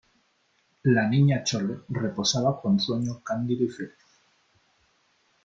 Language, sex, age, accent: Spanish, male, 30-39, España: Norte peninsular (Asturias, Castilla y León, Cantabria, País Vasco, Navarra, Aragón, La Rioja, Guadalajara, Cuenca)